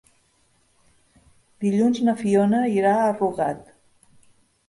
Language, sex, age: Catalan, female, 50-59